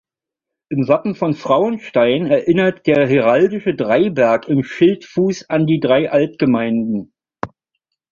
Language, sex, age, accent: German, male, 50-59, Deutschland Deutsch